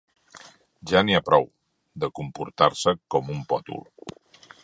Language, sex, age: Catalan, male, 50-59